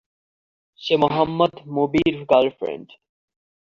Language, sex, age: Bengali, male, under 19